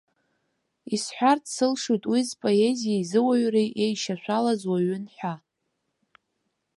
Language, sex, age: Abkhazian, female, under 19